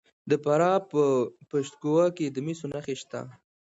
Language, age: Pashto, 19-29